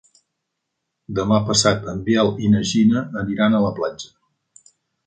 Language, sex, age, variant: Catalan, male, 50-59, Septentrional